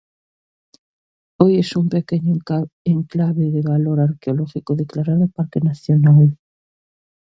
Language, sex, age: Spanish, female, 40-49